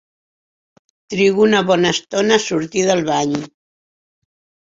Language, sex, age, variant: Catalan, female, 70-79, Central